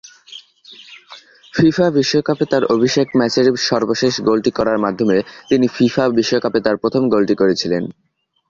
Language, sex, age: Bengali, male, under 19